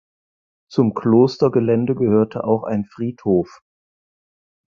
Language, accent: German, Deutschland Deutsch